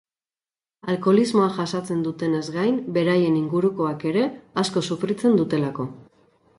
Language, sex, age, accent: Basque, female, 19-29, Mendebalekoa (Araba, Bizkaia, Gipuzkoako mendebaleko herri batzuk)